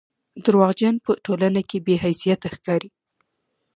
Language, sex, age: Pashto, female, 19-29